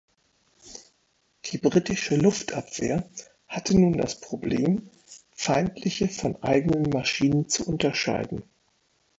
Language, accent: German, Deutschland Deutsch